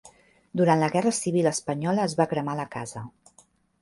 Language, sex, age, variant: Catalan, female, 40-49, Central